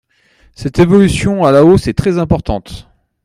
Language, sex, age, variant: French, male, 40-49, Français de métropole